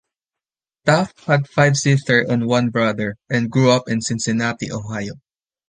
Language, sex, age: English, male, 19-29